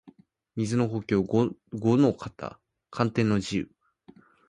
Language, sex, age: Japanese, male, under 19